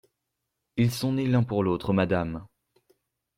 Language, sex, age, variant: French, male, under 19, Français de métropole